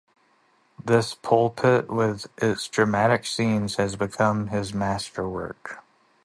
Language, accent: English, United States English